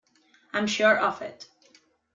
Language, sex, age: English, female, 19-29